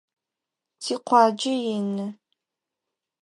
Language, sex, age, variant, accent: Adyghe, female, under 19, Адыгабзэ (Кирил, пстэумэ зэдыряе), Бжъэдыгъу (Bjeduğ)